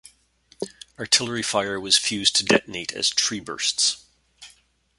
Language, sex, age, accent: English, male, 50-59, Canadian English